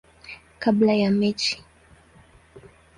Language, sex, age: Swahili, female, 19-29